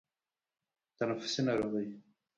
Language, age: Pashto, 19-29